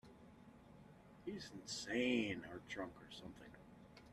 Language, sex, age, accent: English, male, 40-49, United States English